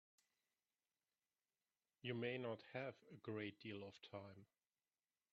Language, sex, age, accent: English, male, 40-49, United States English